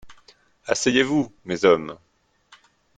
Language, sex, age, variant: French, male, 30-39, Français de métropole